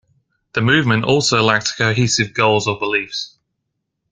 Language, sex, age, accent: English, male, 19-29, England English